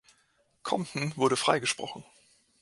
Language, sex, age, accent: German, male, 19-29, Deutschland Deutsch